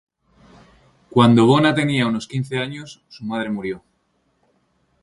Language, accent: Spanish, España: Norte peninsular (Asturias, Castilla y León, Cantabria, País Vasco, Navarra, Aragón, La Rioja, Guadalajara, Cuenca)